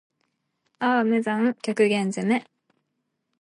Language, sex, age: Japanese, female, 19-29